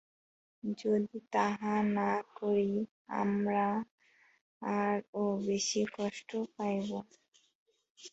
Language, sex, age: Bengali, female, 19-29